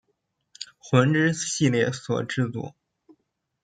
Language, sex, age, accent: Chinese, male, 19-29, 出生地：山东省